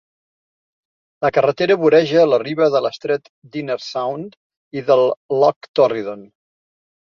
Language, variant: Catalan, Central